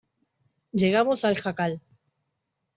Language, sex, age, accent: Spanish, female, 40-49, Rioplatense: Argentina, Uruguay, este de Bolivia, Paraguay